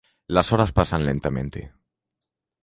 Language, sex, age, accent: Spanish, male, under 19, España: Norte peninsular (Asturias, Castilla y León, Cantabria, País Vasco, Navarra, Aragón, La Rioja, Guadalajara, Cuenca)